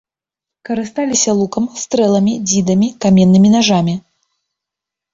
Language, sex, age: Belarusian, female, 30-39